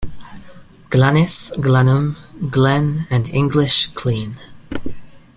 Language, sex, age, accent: English, male, 19-29, England English